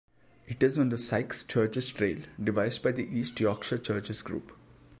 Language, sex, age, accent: English, male, 19-29, India and South Asia (India, Pakistan, Sri Lanka)